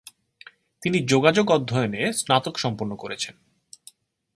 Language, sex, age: Bengali, male, 30-39